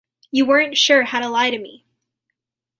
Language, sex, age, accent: English, female, under 19, United States English